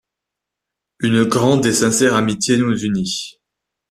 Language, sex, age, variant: French, male, 19-29, Français de métropole